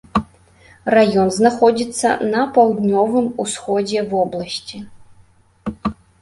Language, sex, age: Belarusian, female, 19-29